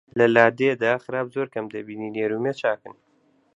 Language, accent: Central Kurdish, سۆرانی